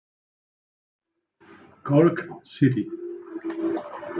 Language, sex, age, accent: Spanish, male, 40-49, España: Centro-Sur peninsular (Madrid, Toledo, Castilla-La Mancha)